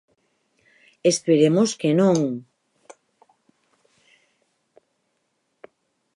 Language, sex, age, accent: Galician, female, 30-39, Normativo (estándar)